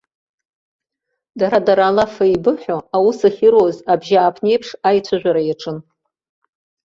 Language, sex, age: Abkhazian, female, 60-69